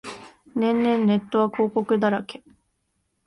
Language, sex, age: Japanese, female, 19-29